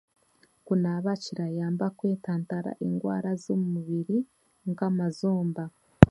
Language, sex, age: Chiga, female, 19-29